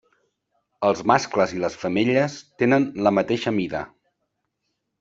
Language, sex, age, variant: Catalan, male, 50-59, Central